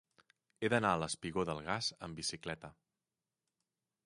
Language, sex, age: Catalan, male, 40-49